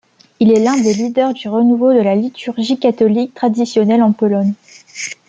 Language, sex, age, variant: French, female, under 19, Français de métropole